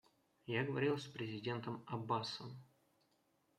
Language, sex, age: Russian, male, 19-29